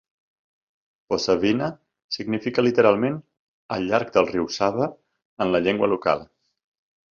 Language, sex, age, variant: Catalan, male, 40-49, Central